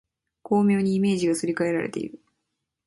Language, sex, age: Japanese, female, 19-29